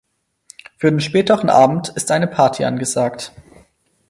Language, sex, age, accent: German, male, under 19, Deutschland Deutsch